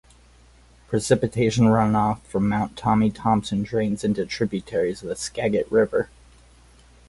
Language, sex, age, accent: English, male, 30-39, United States English